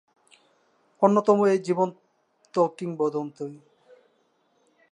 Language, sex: Bengali, male